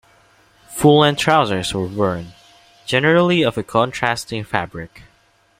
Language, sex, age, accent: English, male, 19-29, Filipino